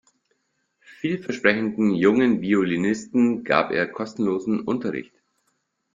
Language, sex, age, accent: German, male, 40-49, Deutschland Deutsch